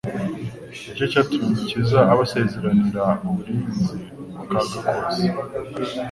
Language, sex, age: Kinyarwanda, male, 19-29